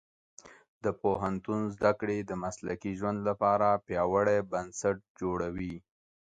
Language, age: Pashto, 30-39